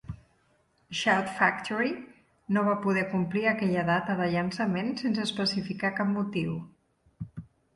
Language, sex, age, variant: Catalan, female, 40-49, Central